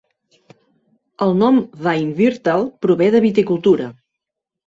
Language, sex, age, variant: Catalan, female, 40-49, Central